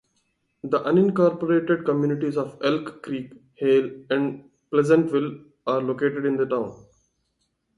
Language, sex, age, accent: English, male, 19-29, India and South Asia (India, Pakistan, Sri Lanka)